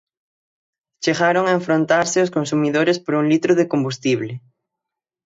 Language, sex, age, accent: Galician, male, 19-29, Atlántico (seseo e gheada); Normativo (estándar)